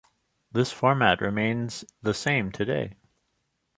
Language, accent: English, Canadian English